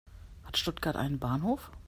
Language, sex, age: German, female, 40-49